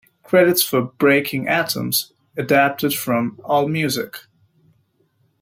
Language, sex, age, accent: English, male, 30-39, United States English